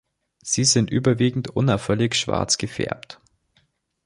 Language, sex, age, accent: German, male, under 19, Deutschland Deutsch